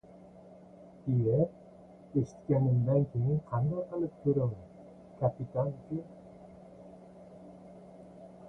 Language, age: Uzbek, 40-49